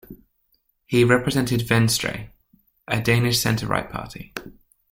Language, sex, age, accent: English, male, 19-29, England English